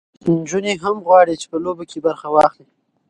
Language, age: Pashto, 19-29